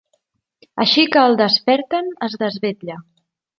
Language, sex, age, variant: Catalan, female, 30-39, Central